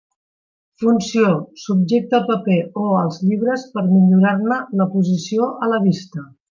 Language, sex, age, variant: Catalan, female, 50-59, Central